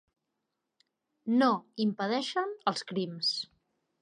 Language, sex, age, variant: Catalan, female, 30-39, Nord-Occidental